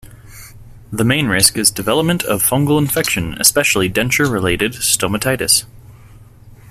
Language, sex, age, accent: English, male, 19-29, United States English